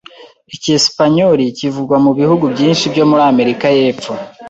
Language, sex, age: Kinyarwanda, male, 19-29